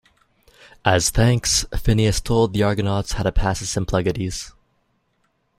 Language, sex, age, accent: English, male, 19-29, Canadian English